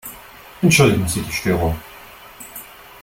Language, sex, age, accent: German, male, 19-29, Deutschland Deutsch